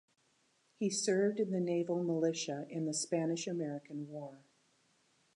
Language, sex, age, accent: English, female, 60-69, United States English